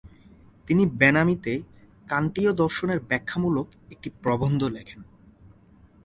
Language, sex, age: Bengali, male, 19-29